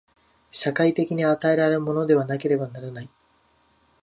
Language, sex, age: Japanese, male, 19-29